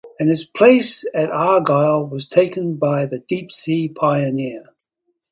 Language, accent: English, Australian English